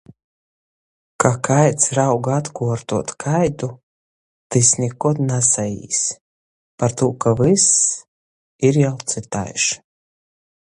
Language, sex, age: Latgalian, female, 30-39